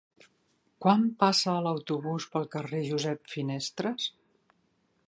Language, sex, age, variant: Catalan, female, 60-69, Central